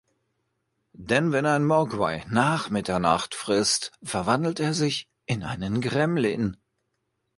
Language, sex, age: German, male, 40-49